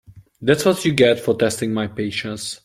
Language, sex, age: English, male, 30-39